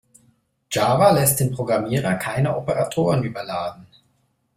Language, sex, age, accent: German, male, 30-39, Deutschland Deutsch